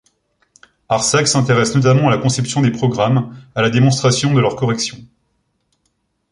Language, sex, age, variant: French, male, 19-29, Français de métropole